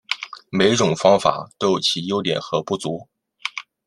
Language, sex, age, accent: Chinese, male, 19-29, 出生地：江苏省